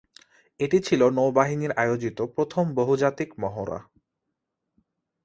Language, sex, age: Bengali, male, 19-29